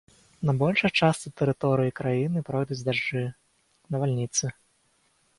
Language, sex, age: Belarusian, male, 19-29